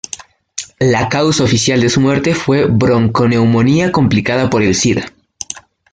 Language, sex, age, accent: Spanish, male, under 19, Andino-Pacífico: Colombia, Perú, Ecuador, oeste de Bolivia y Venezuela andina